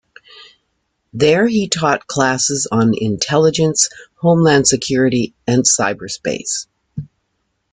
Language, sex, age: English, female, 60-69